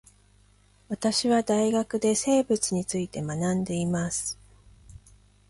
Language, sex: Japanese, female